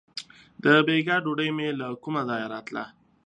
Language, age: Pashto, 19-29